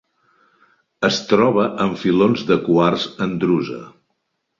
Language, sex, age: Catalan, male, 60-69